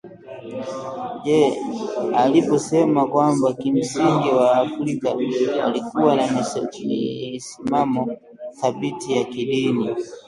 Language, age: Swahili, 19-29